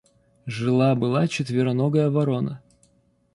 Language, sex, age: Russian, male, 30-39